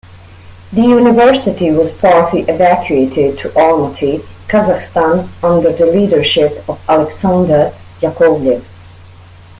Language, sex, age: English, female, 30-39